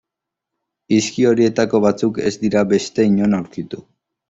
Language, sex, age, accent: Basque, male, under 19, Erdialdekoa edo Nafarra (Gipuzkoa, Nafarroa)